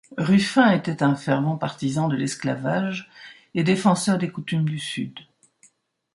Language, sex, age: French, female, 60-69